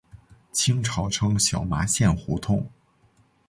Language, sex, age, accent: Chinese, male, under 19, 出生地：黑龙江省